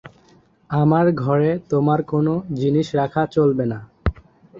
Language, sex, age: Bengali, male, under 19